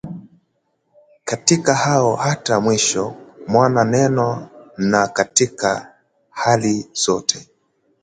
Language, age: Swahili, 19-29